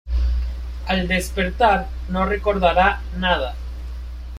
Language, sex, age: Spanish, male, 19-29